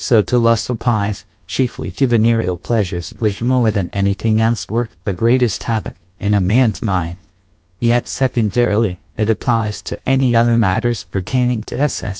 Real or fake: fake